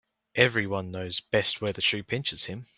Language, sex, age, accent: English, male, 19-29, Australian English